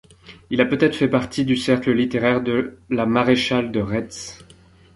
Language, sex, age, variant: French, male, 19-29, Français de métropole